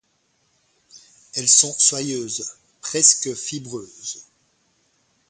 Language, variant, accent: French, Français d'Europe, Français de Belgique